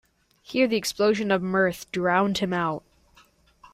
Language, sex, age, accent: English, male, under 19, United States English